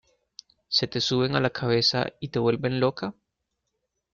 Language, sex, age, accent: Spanish, male, 19-29, Andino-Pacífico: Colombia, Perú, Ecuador, oeste de Bolivia y Venezuela andina